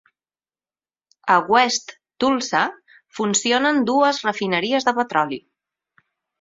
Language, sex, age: Catalan, female, 40-49